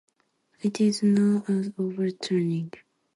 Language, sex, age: English, female, 19-29